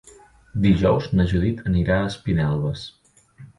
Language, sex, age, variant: Catalan, male, 30-39, Central